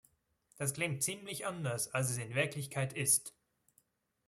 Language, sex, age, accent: German, male, 19-29, Schweizerdeutsch